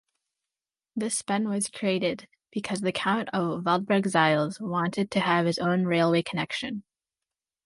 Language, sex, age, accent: English, female, under 19, United States English